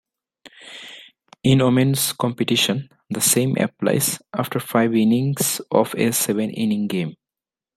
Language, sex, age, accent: English, male, 19-29, India and South Asia (India, Pakistan, Sri Lanka)